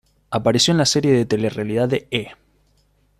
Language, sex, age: Spanish, male, 19-29